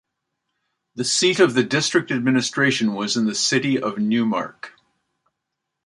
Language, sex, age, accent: English, male, 60-69, Canadian English